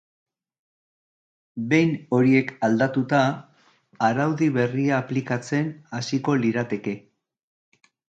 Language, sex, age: Basque, male, 60-69